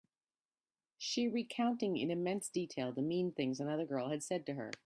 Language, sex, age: English, female, 40-49